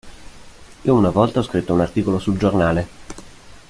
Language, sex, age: Italian, male, 19-29